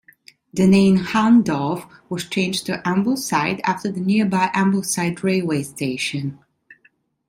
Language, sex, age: English, female, 30-39